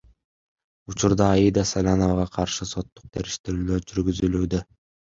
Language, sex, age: Kyrgyz, male, under 19